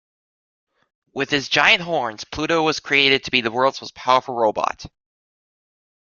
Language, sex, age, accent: English, male, 19-29, United States English